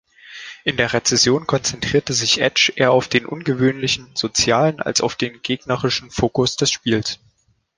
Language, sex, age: German, male, 19-29